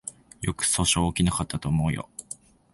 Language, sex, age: Japanese, male, 19-29